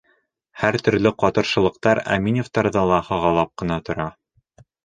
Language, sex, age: Bashkir, male, under 19